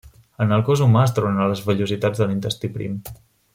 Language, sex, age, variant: Catalan, male, 19-29, Central